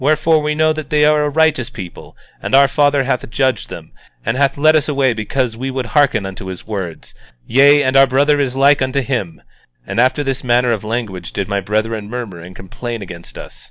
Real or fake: real